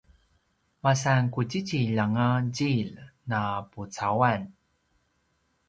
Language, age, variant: Paiwan, 30-39, pinayuanan a kinaikacedasan (東排灣語)